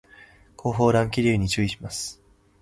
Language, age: Japanese, 19-29